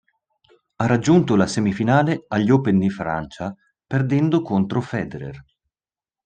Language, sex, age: Italian, male, 30-39